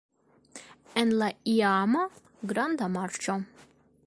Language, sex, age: Esperanto, female, 19-29